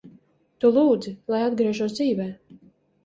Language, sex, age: Latvian, female, 30-39